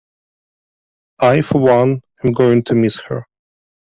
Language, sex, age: English, male, 30-39